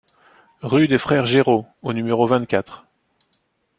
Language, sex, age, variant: French, male, 40-49, Français de métropole